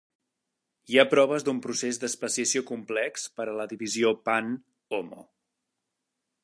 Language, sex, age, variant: Catalan, male, 40-49, Central